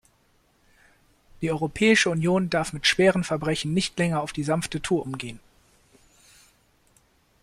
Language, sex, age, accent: German, male, 19-29, Deutschland Deutsch